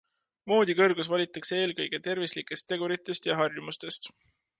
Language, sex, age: Estonian, male, 19-29